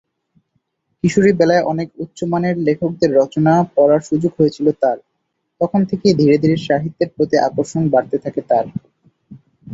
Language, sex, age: Bengali, male, 19-29